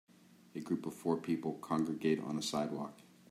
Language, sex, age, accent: English, male, 50-59, United States English